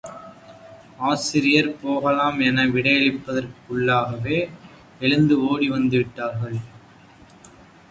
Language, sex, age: Tamil, male, under 19